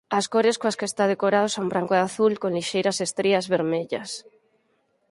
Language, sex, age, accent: Galician, female, 40-49, Oriental (común en zona oriental)